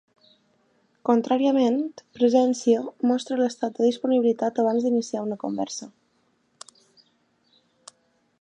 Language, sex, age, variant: Catalan, female, 19-29, Balear